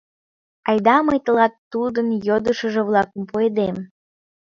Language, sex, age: Mari, female, 19-29